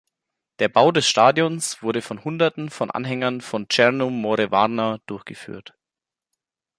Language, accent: German, Deutschland Deutsch